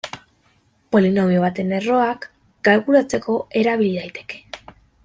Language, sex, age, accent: Basque, female, 19-29, Mendebalekoa (Araba, Bizkaia, Gipuzkoako mendebaleko herri batzuk)